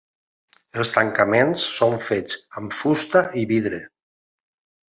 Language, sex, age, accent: Catalan, male, 50-59, valencià